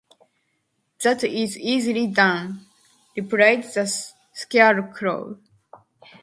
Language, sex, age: English, female, under 19